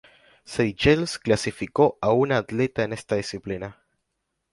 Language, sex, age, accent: Spanish, male, under 19, Rioplatense: Argentina, Uruguay, este de Bolivia, Paraguay